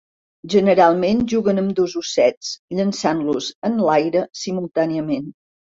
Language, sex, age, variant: Catalan, female, 50-59, Central